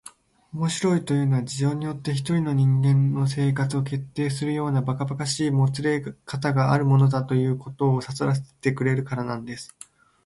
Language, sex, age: Japanese, male, under 19